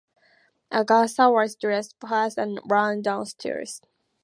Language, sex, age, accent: English, female, under 19, England English